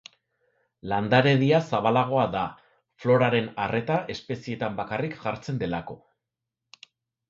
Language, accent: Basque, Erdialdekoa edo Nafarra (Gipuzkoa, Nafarroa)